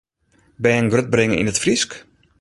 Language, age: Western Frisian, 40-49